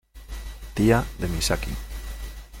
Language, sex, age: Spanish, male, 40-49